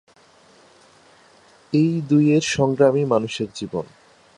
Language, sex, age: Bengali, male, 19-29